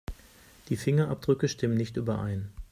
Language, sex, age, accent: German, male, 50-59, Deutschland Deutsch